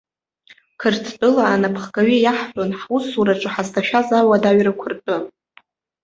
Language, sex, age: Abkhazian, female, 19-29